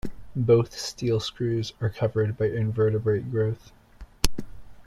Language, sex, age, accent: English, male, 30-39, United States English